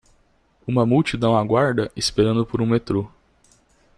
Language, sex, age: Portuguese, male, 19-29